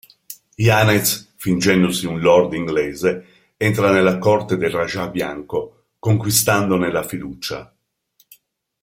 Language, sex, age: Italian, male, 60-69